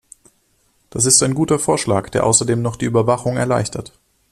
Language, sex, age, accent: German, male, 19-29, Deutschland Deutsch